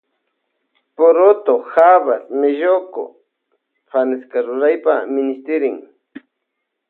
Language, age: Loja Highland Quichua, 40-49